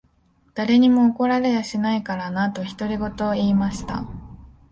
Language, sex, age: Japanese, female, 19-29